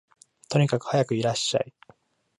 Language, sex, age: Japanese, male, 19-29